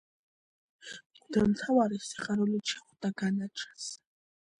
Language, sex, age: Georgian, female, under 19